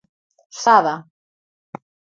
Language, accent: Galician, Normativo (estándar)